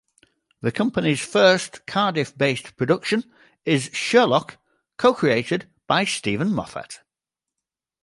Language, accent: English, England English